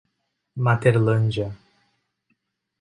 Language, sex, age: Portuguese, male, 19-29